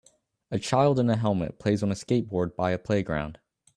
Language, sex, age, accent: English, male, 19-29, United States English